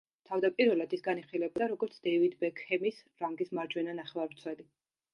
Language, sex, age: Georgian, female, 30-39